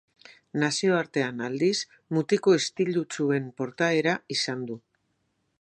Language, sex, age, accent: Basque, female, 60-69, Mendebalekoa (Araba, Bizkaia, Gipuzkoako mendebaleko herri batzuk)